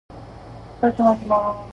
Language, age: English, 19-29